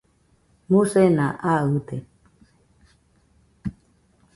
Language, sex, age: Nüpode Huitoto, female, 40-49